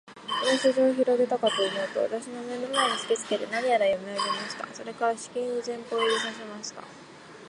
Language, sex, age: Japanese, female, 19-29